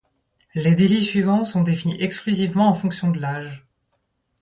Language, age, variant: French, 30-39, Français de métropole